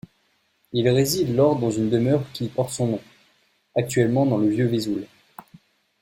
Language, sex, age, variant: French, male, 19-29, Français de métropole